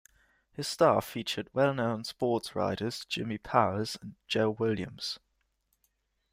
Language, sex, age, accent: English, male, 19-29, England English